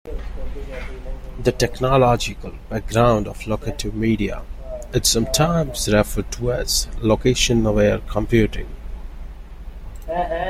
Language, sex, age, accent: English, male, 19-29, India and South Asia (India, Pakistan, Sri Lanka)